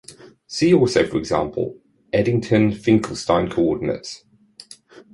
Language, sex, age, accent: English, male, 40-49, England English